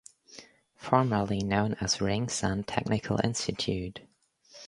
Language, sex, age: English, female, under 19